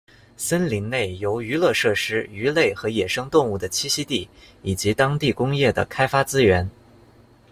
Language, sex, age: Chinese, male, 19-29